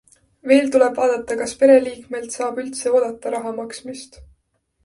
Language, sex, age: Estonian, female, 19-29